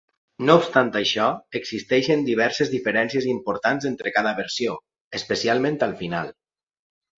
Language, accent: Catalan, valencià